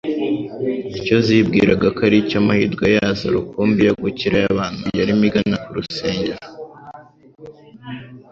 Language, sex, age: Kinyarwanda, male, under 19